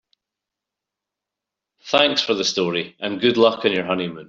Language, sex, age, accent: English, male, 50-59, Scottish English